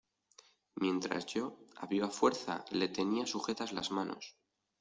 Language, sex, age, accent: Spanish, male, 19-29, España: Norte peninsular (Asturias, Castilla y León, Cantabria, País Vasco, Navarra, Aragón, La Rioja, Guadalajara, Cuenca)